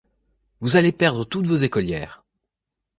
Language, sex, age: French, male, 19-29